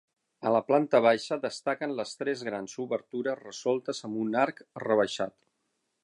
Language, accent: Catalan, balear; central